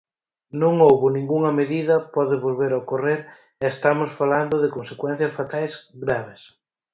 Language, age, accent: Galician, 19-29, Oriental (común en zona oriental)